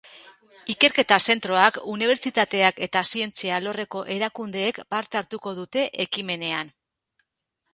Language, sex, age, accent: Basque, female, 40-49, Mendebalekoa (Araba, Bizkaia, Gipuzkoako mendebaleko herri batzuk)